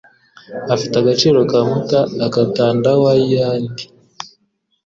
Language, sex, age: Kinyarwanda, female, 30-39